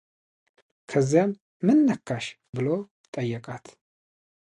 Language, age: Amharic, 40-49